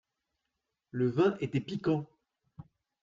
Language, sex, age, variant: French, male, 30-39, Français de métropole